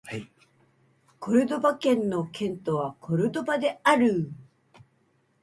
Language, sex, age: Japanese, male, 19-29